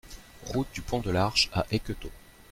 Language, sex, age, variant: French, male, 30-39, Français de métropole